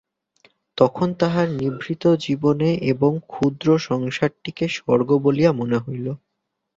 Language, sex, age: Bengali, male, 19-29